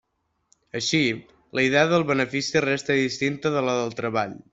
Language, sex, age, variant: Catalan, male, under 19, Balear